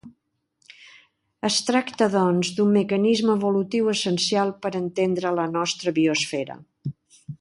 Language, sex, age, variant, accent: Catalan, female, 60-69, Balear, balear; central